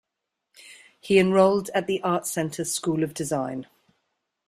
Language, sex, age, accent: English, female, 40-49, England English